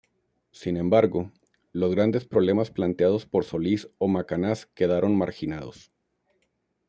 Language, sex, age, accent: Spanish, male, 40-49, México